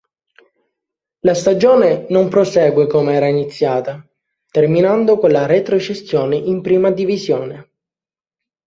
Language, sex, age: Italian, male, 19-29